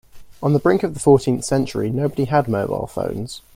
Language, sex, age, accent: English, male, 19-29, England English